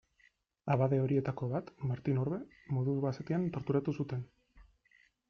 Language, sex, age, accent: Basque, male, 19-29, Erdialdekoa edo Nafarra (Gipuzkoa, Nafarroa)